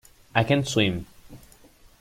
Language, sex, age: English, male, under 19